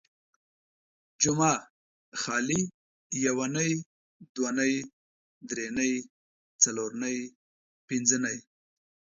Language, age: Pashto, 50-59